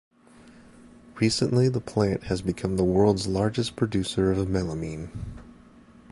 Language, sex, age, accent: English, male, 19-29, United States English